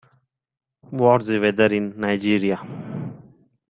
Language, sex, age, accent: English, male, 19-29, India and South Asia (India, Pakistan, Sri Lanka)